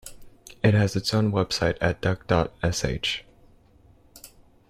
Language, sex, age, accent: English, male, 19-29, United States English